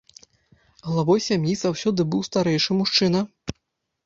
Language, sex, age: Belarusian, male, 30-39